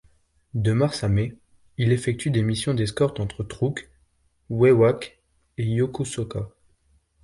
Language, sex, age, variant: French, male, 19-29, Français de métropole